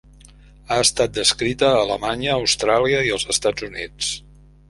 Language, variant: Catalan, Central